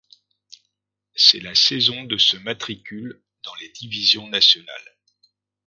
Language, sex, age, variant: French, male, 50-59, Français de métropole